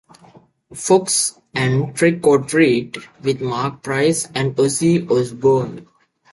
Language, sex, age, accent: English, male, 19-29, United States English